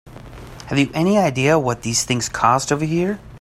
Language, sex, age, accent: English, male, 40-49, United States English